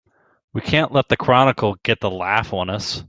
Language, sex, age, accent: English, male, 19-29, United States English